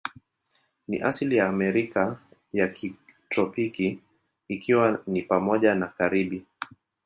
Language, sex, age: Swahili, male, 30-39